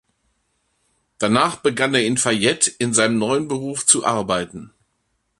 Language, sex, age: German, male, 60-69